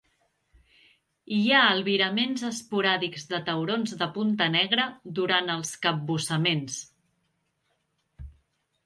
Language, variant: Catalan, Central